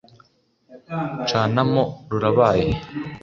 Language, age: Kinyarwanda, under 19